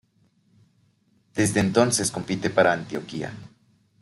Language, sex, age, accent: Spanish, male, 19-29, México